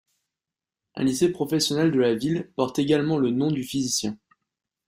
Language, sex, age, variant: French, male, 19-29, Français de métropole